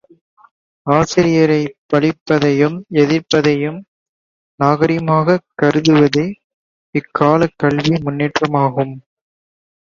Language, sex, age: Tamil, male, 19-29